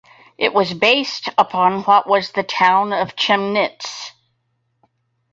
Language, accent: English, United States English